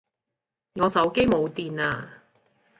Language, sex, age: Cantonese, female, 19-29